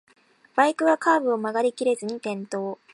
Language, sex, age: Japanese, female, 19-29